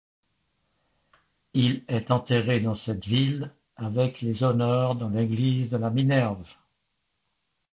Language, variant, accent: French, Français d'Europe, Français de Suisse